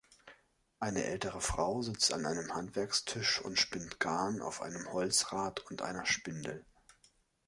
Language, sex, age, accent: German, male, 40-49, Deutschland Deutsch